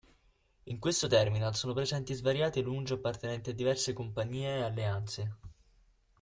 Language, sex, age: Italian, male, 19-29